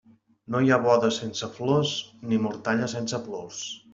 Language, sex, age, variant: Catalan, male, 30-39, Central